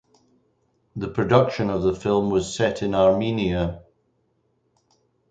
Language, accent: English, Scottish English